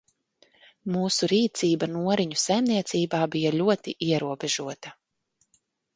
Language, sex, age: Latvian, female, 30-39